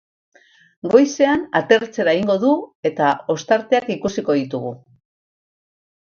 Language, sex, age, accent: Basque, female, 70-79, Mendebalekoa (Araba, Bizkaia, Gipuzkoako mendebaleko herri batzuk)